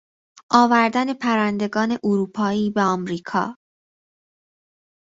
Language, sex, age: Persian, female, 19-29